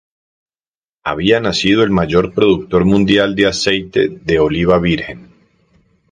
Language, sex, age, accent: Spanish, male, 40-49, Andino-Pacífico: Colombia, Perú, Ecuador, oeste de Bolivia y Venezuela andina